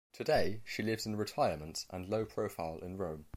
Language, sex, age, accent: English, male, under 19, England English